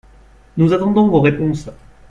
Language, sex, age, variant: French, male, 30-39, Français de métropole